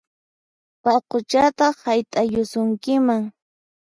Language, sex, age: Puno Quechua, female, 19-29